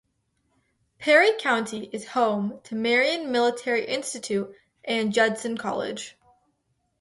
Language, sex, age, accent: English, female, under 19, United States English